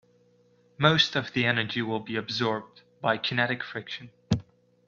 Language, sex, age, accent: English, male, 19-29, England English